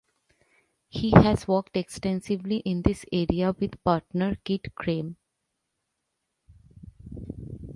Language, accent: English, India and South Asia (India, Pakistan, Sri Lanka)